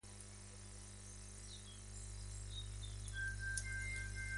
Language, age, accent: Spanish, 40-49, España: Centro-Sur peninsular (Madrid, Toledo, Castilla-La Mancha)